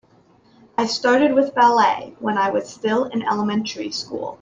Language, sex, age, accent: English, female, 19-29, United States English